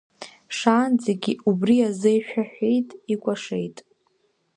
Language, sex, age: Abkhazian, female, under 19